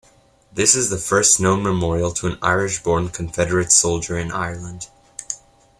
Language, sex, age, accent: English, male, under 19, United States English